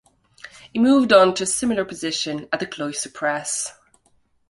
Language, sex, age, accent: English, female, 30-39, Irish English